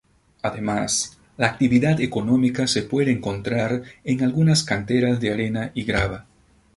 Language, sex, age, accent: Spanish, male, 30-39, Andino-Pacífico: Colombia, Perú, Ecuador, oeste de Bolivia y Venezuela andina